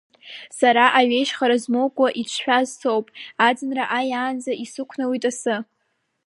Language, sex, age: Abkhazian, female, 19-29